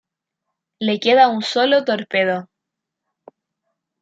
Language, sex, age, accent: Spanish, female, 19-29, Chileno: Chile, Cuyo